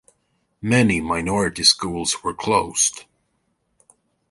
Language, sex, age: English, male, 40-49